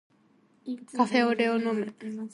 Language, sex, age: Japanese, female, 19-29